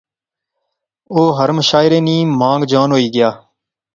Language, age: Pahari-Potwari, 19-29